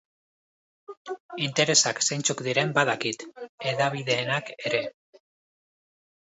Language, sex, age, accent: Basque, male, 40-49, Mendebalekoa (Araba, Bizkaia, Gipuzkoako mendebaleko herri batzuk)